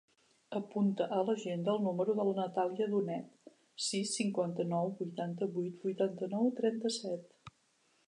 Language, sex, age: Catalan, female, 40-49